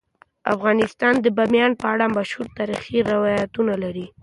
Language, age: Pashto, under 19